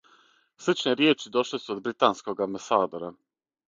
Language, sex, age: Serbian, male, 30-39